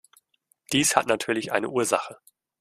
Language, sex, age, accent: German, male, 19-29, Deutschland Deutsch